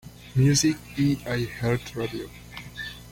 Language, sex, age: Spanish, male, 19-29